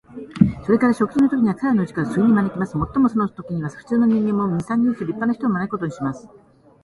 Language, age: Japanese, 60-69